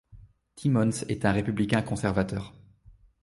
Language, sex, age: French, male, 19-29